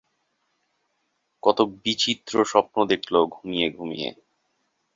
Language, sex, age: Bengali, male, 19-29